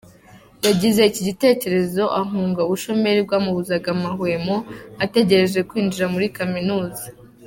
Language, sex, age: Kinyarwanda, female, under 19